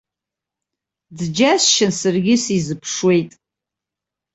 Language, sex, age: Abkhazian, female, 40-49